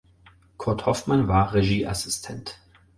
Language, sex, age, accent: German, male, 30-39, Deutschland Deutsch